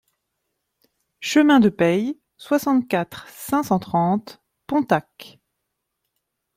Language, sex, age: French, female, 40-49